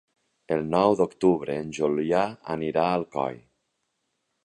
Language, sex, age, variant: Catalan, male, 40-49, Nord-Occidental